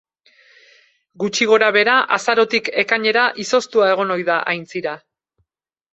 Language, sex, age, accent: Basque, female, 40-49, Mendebalekoa (Araba, Bizkaia, Gipuzkoako mendebaleko herri batzuk)